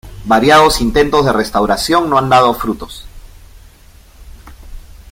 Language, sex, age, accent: Spanish, male, 30-39, Andino-Pacífico: Colombia, Perú, Ecuador, oeste de Bolivia y Venezuela andina